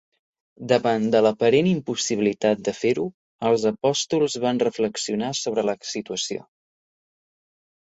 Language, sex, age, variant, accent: Catalan, male, 19-29, Central, central